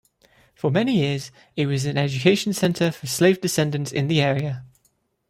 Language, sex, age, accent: English, male, 19-29, England English